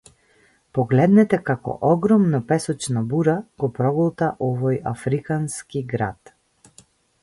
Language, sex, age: Macedonian, female, 30-39